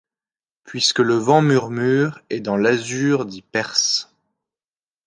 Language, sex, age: French, male, 19-29